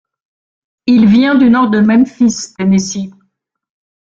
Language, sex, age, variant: French, female, 60-69, Français de métropole